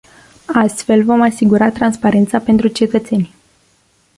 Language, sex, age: Romanian, female, 19-29